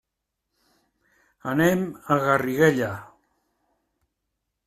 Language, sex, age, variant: Catalan, male, 70-79, Central